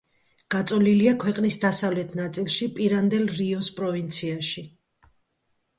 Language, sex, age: Georgian, female, 50-59